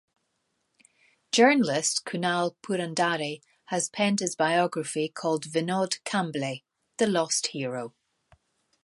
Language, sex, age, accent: English, female, 50-59, Scottish English